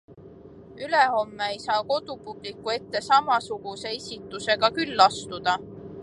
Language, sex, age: Estonian, female, 19-29